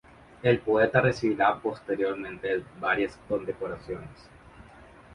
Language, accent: Spanish, América central